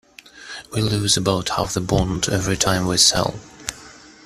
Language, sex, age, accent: English, male, 30-39, England English